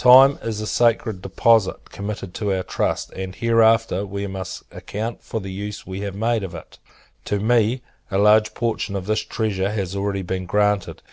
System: none